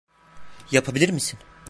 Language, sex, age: Turkish, male, 19-29